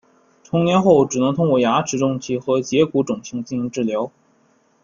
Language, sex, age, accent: Chinese, male, 19-29, 出生地：山东省